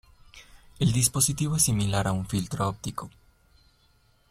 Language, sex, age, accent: Spanish, male, 19-29, Andino-Pacífico: Colombia, Perú, Ecuador, oeste de Bolivia y Venezuela andina